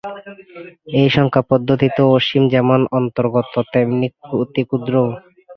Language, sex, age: Bengali, male, 19-29